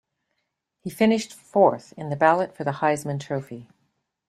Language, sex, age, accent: English, female, 60-69, Canadian English